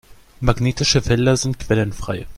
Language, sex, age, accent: German, male, under 19, Deutschland Deutsch